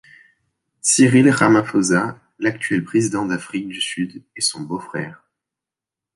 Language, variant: French, Français de métropole